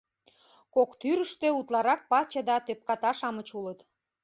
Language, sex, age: Mari, female, 40-49